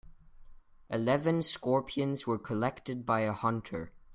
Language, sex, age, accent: English, male, under 19, United States English